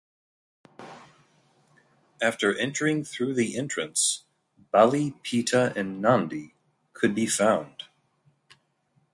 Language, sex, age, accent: English, male, 40-49, United States English